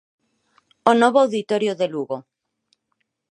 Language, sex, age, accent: Galician, female, 40-49, Normativo (estándar); Neofalante